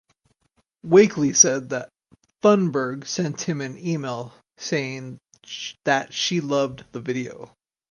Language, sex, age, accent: English, male, 30-39, United States English